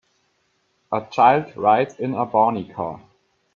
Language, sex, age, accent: English, male, 19-29, United States English